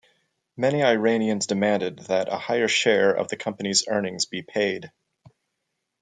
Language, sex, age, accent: English, male, 40-49, United States English